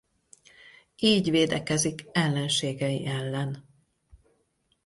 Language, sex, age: Hungarian, female, 40-49